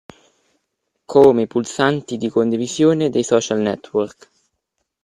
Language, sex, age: Italian, male, 19-29